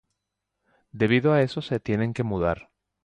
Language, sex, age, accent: Spanish, male, 40-49, Caribe: Cuba, Venezuela, Puerto Rico, República Dominicana, Panamá, Colombia caribeña, México caribeño, Costa del golfo de México